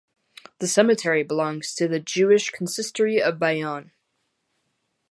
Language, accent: English, United States English